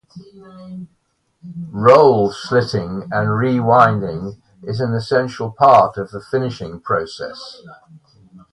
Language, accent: English, England English